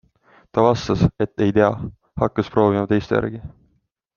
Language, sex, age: Estonian, male, 19-29